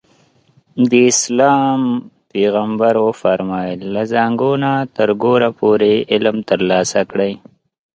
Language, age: Pashto, 19-29